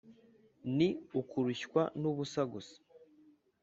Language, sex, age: Kinyarwanda, male, 19-29